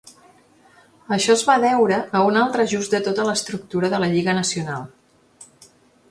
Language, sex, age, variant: Catalan, female, 40-49, Central